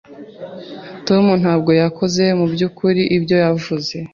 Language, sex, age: Kinyarwanda, female, 30-39